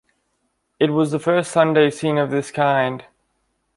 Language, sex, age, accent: English, male, 19-29, Australian English